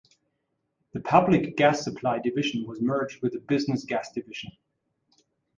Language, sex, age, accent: English, male, 40-49, England English